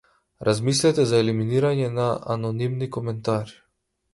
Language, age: Macedonian, 19-29